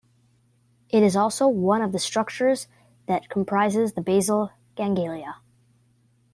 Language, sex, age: English, female, under 19